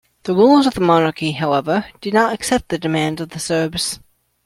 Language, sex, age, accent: English, male, 19-29, United States English